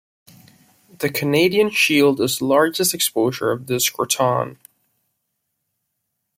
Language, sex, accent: English, male, United States English